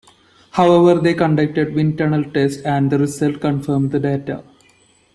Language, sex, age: English, male, 19-29